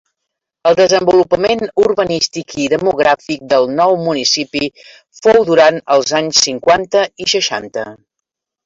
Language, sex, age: Catalan, female, 70-79